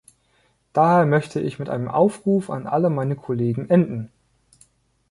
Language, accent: German, Deutschland Deutsch